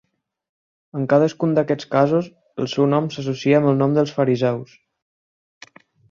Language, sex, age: Catalan, male, 19-29